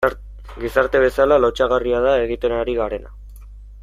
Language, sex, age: Basque, male, 19-29